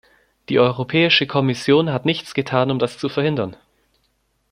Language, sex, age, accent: German, male, under 19, Deutschland Deutsch